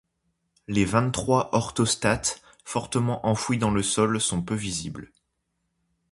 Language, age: French, 19-29